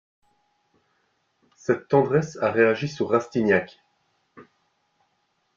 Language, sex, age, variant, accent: French, male, 30-39, Français d'Europe, Français de Belgique